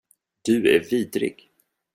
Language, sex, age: Swedish, male, 30-39